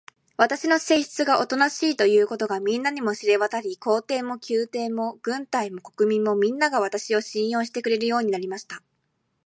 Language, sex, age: Japanese, female, 19-29